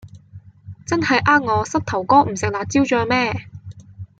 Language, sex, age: Cantonese, female, 19-29